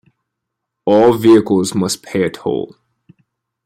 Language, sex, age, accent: English, male, 19-29, United States English